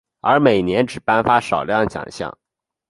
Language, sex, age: Chinese, male, under 19